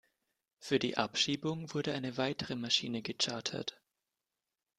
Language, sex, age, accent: German, male, 19-29, Deutschland Deutsch